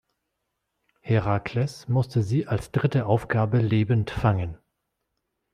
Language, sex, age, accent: German, male, 40-49, Deutschland Deutsch